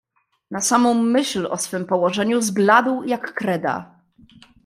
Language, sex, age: Polish, female, 19-29